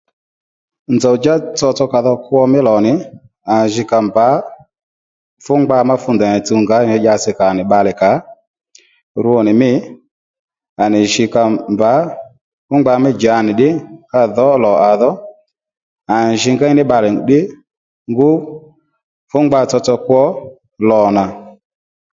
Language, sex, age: Lendu, male, 30-39